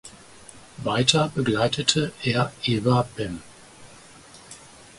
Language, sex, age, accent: German, male, 50-59, Deutschland Deutsch